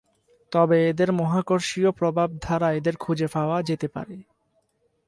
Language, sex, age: Bengali, male, 19-29